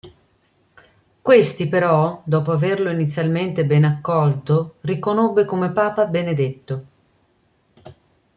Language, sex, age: Italian, female, 50-59